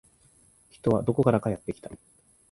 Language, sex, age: Japanese, male, 19-29